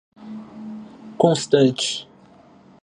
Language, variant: Portuguese, Portuguese (Brasil)